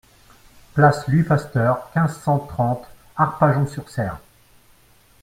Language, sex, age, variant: French, male, 40-49, Français de métropole